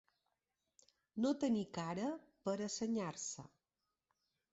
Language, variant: Catalan, Balear